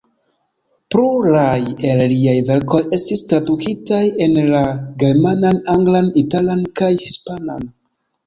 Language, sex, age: Esperanto, male, 19-29